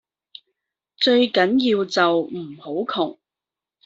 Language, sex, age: Cantonese, female, 30-39